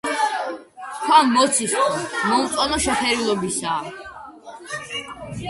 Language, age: Georgian, 19-29